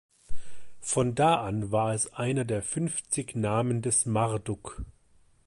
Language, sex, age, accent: German, male, 30-39, Deutschland Deutsch